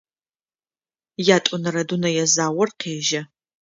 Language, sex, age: Adyghe, female, 30-39